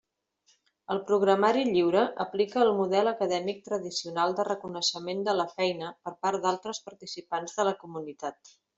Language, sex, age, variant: Catalan, female, 50-59, Central